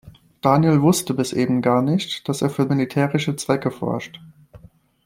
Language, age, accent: German, 19-29, Deutschland Deutsch